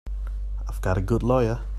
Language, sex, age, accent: English, male, 30-39, Hong Kong English